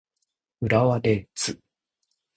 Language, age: Japanese, 30-39